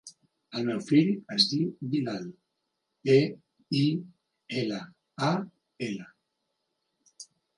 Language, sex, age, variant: Catalan, male, 40-49, Central